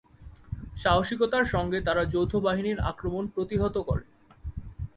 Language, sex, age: Bengali, male, 19-29